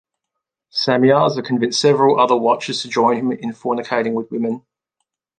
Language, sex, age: English, male, 30-39